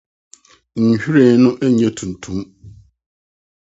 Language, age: Akan, 60-69